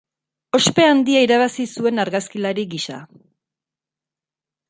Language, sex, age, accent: Basque, female, 40-49, Erdialdekoa edo Nafarra (Gipuzkoa, Nafarroa)